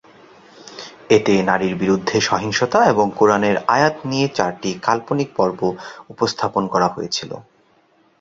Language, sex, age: Bengali, male, 30-39